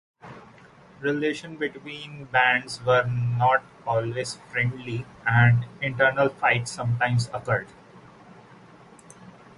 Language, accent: English, India and South Asia (India, Pakistan, Sri Lanka)